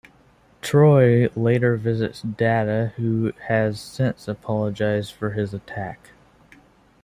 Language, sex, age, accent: English, male, 19-29, United States English